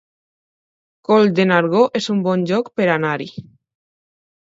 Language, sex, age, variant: Catalan, female, under 19, Alacantí